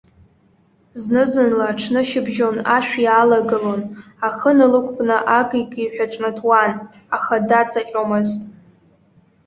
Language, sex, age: Abkhazian, female, under 19